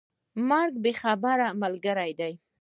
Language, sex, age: Pashto, female, 19-29